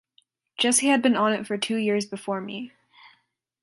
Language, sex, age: English, female, under 19